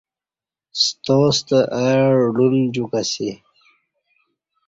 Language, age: Kati, 19-29